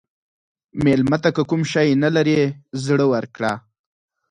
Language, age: Pashto, 19-29